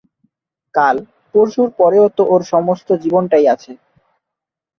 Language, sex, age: Bengali, male, 19-29